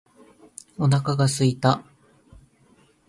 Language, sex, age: Japanese, male, 19-29